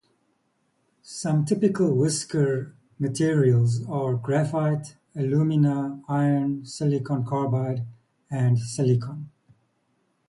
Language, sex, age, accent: English, male, 50-59, Southern African (South Africa, Zimbabwe, Namibia)